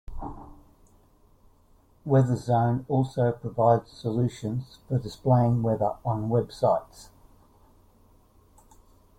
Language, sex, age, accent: English, male, 70-79, Australian English